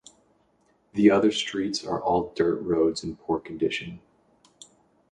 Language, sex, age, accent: English, male, 19-29, United States English